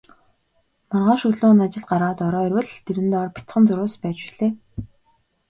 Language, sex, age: Mongolian, female, 19-29